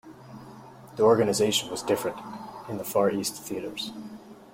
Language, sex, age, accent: English, male, 19-29, United States English